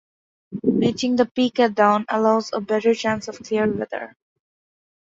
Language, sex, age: English, female, 19-29